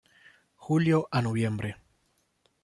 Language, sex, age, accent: Spanish, male, 19-29, Andino-Pacífico: Colombia, Perú, Ecuador, oeste de Bolivia y Venezuela andina